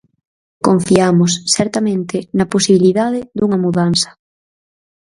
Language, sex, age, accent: Galician, female, under 19, Atlántico (seseo e gheada)